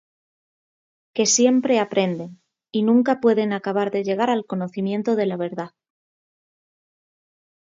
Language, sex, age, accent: Spanish, female, 30-39, España: Norte peninsular (Asturias, Castilla y León, Cantabria, País Vasco, Navarra, Aragón, La Rioja, Guadalajara, Cuenca)